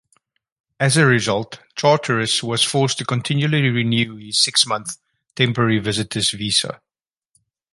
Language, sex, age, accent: English, male, 40-49, Southern African (South Africa, Zimbabwe, Namibia)